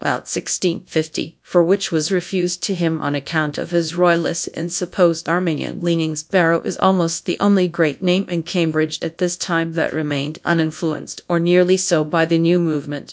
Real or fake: fake